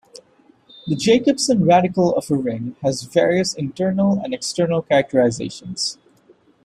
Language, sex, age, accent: English, male, 30-39, India and South Asia (India, Pakistan, Sri Lanka)